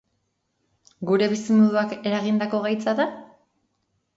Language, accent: Basque, Erdialdekoa edo Nafarra (Gipuzkoa, Nafarroa)